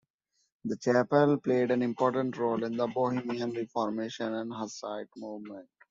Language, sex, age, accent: English, male, 30-39, India and South Asia (India, Pakistan, Sri Lanka)